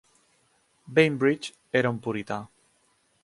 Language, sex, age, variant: Catalan, male, 30-39, Central